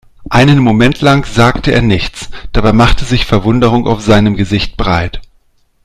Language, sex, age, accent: German, male, 40-49, Deutschland Deutsch